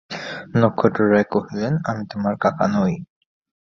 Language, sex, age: Bengali, male, 19-29